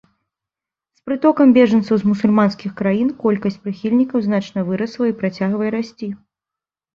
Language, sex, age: Belarusian, female, 30-39